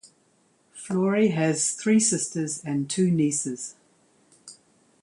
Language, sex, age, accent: English, female, 70-79, New Zealand English